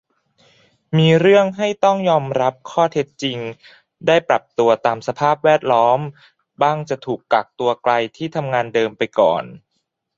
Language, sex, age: Thai, male, 19-29